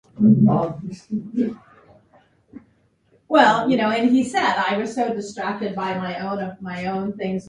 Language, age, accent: English, 19-29, United States English